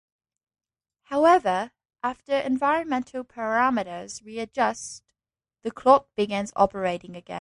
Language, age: English, 19-29